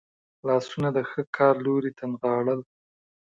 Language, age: Pashto, 30-39